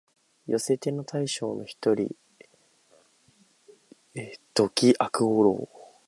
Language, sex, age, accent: Japanese, male, 19-29, 標準語